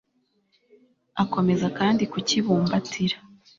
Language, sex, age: Kinyarwanda, female, 19-29